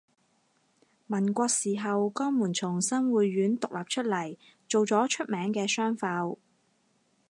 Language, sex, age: Cantonese, female, 30-39